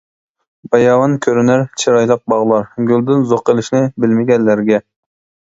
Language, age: Uyghur, 19-29